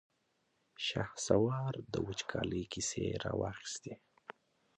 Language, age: Pashto, 19-29